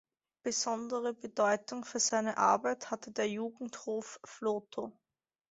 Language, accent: German, Österreichisches Deutsch